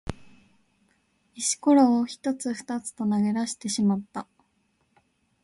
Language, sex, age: Japanese, female, under 19